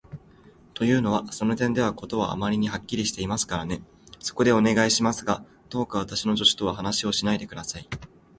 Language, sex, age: Japanese, male, under 19